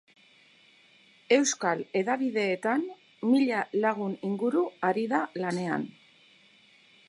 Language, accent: Basque, Erdialdekoa edo Nafarra (Gipuzkoa, Nafarroa)